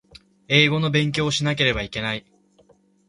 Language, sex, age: Japanese, male, 19-29